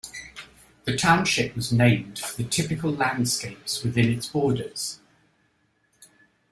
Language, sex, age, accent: English, male, 50-59, England English